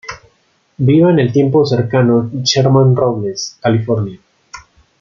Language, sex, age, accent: Spanish, male, 19-29, Andino-Pacífico: Colombia, Perú, Ecuador, oeste de Bolivia y Venezuela andina